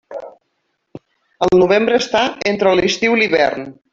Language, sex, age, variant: Catalan, female, 40-49, Central